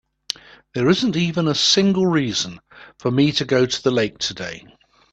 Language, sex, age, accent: English, male, 70-79, England English